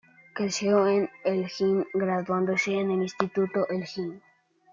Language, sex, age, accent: Spanish, male, under 19, España: Norte peninsular (Asturias, Castilla y León, Cantabria, País Vasco, Navarra, Aragón, La Rioja, Guadalajara, Cuenca)